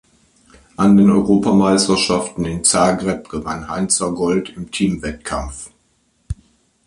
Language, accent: German, Deutschland Deutsch